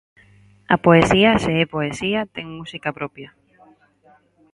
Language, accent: Galician, Normativo (estándar)